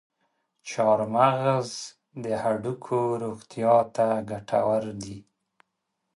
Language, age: Pashto, 50-59